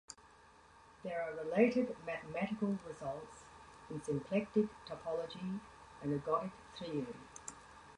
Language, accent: English, Australian English